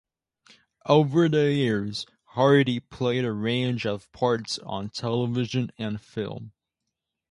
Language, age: English, under 19